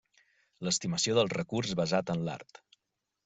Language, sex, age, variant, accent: Catalan, male, 30-39, Central, central